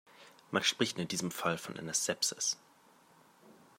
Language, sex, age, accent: German, male, 19-29, Deutschland Deutsch